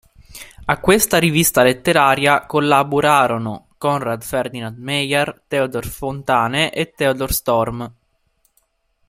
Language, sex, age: Italian, male, 19-29